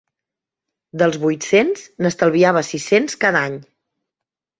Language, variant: Catalan, Central